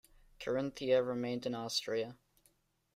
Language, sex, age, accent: English, male, 19-29, United States English